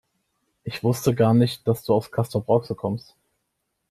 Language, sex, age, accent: German, male, 19-29, Deutschland Deutsch